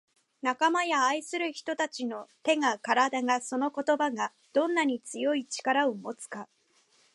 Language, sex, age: Japanese, female, 19-29